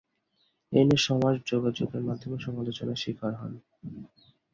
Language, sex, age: Bengali, male, 19-29